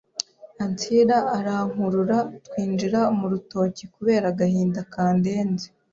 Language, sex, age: Kinyarwanda, female, 19-29